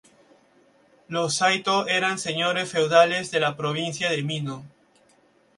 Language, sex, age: Spanish, male, 19-29